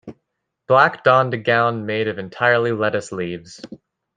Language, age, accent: English, 19-29, United States English